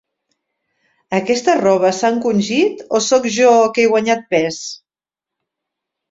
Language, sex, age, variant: Catalan, female, 50-59, Septentrional